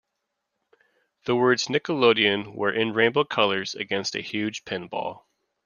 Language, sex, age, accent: English, male, 30-39, United States English